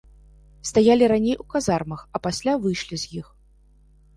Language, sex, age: Belarusian, female, 30-39